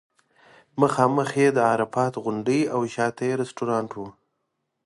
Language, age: Pashto, 19-29